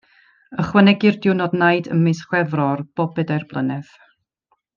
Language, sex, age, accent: Welsh, female, 30-39, Y Deyrnas Unedig Cymraeg